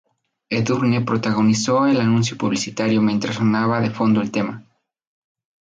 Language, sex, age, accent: Spanish, male, 19-29, México